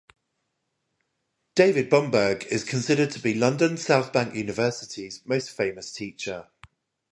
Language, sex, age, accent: English, male, 30-39, England English